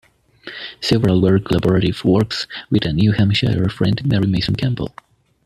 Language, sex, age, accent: English, male, 19-29, United States English